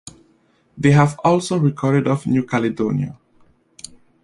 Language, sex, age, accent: English, male, 19-29, Canadian English